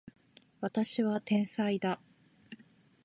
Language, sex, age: Japanese, female, 30-39